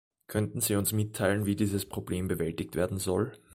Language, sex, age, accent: German, male, 19-29, Österreichisches Deutsch